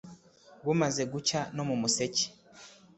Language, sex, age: Kinyarwanda, male, under 19